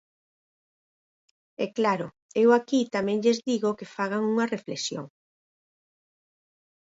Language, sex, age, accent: Galician, female, 50-59, Oriental (común en zona oriental)